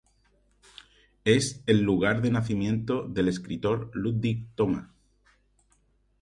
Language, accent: Spanish, España: Sur peninsular (Andalucia, Extremadura, Murcia)